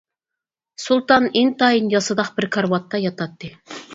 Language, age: Uyghur, 30-39